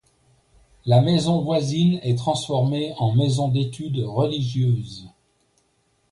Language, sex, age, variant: French, male, 60-69, Français de métropole